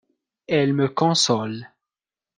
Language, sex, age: French, male, 19-29